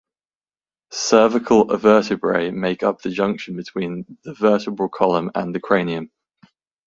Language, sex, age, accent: English, male, 19-29, England English